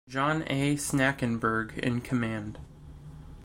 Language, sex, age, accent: English, male, 19-29, United States English